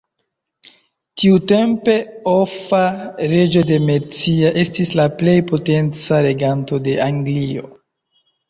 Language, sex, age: Esperanto, male, 19-29